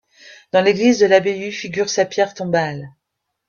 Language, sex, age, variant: French, female, 50-59, Français de métropole